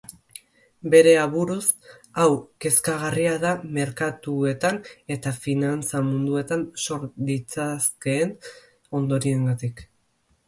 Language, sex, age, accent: Basque, male, under 19, Erdialdekoa edo Nafarra (Gipuzkoa, Nafarroa)